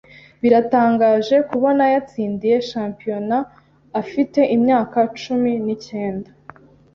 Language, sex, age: Kinyarwanda, female, 19-29